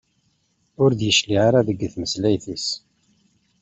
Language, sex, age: Kabyle, male, 50-59